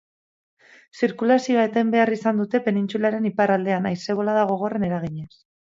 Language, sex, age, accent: Basque, female, 30-39, Mendebalekoa (Araba, Bizkaia, Gipuzkoako mendebaleko herri batzuk)